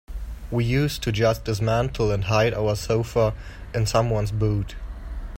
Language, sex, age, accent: English, male, 19-29, United States English